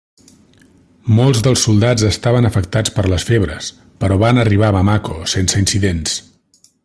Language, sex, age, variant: Catalan, male, 40-49, Central